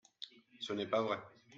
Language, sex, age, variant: French, male, 19-29, Français de métropole